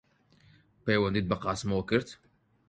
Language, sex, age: Central Kurdish, male, 19-29